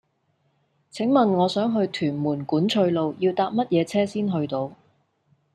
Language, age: Cantonese, 30-39